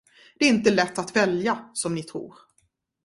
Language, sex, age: Swedish, female, 40-49